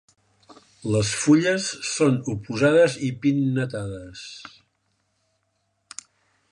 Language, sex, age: Catalan, male, 60-69